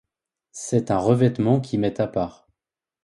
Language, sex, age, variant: French, male, 19-29, Français de métropole